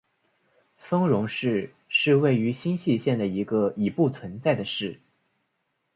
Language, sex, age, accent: Chinese, male, 19-29, 出生地：湖北省